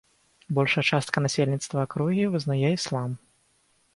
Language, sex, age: Belarusian, male, 19-29